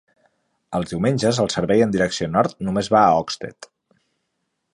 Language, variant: Catalan, Central